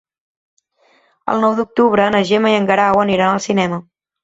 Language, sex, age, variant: Catalan, female, 19-29, Central